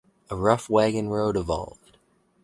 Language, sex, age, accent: English, male, under 19, Canadian English